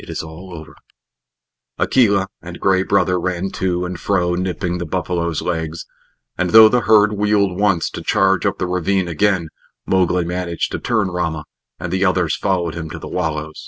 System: none